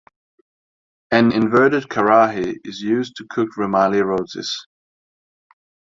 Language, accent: English, United States English